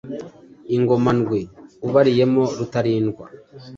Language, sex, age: Kinyarwanda, male, 30-39